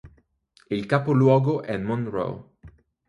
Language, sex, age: Italian, male, 30-39